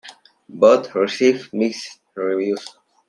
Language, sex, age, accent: English, male, under 19, United States English